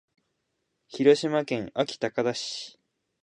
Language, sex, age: Japanese, male, 19-29